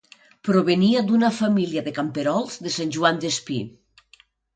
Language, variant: Catalan, Nord-Occidental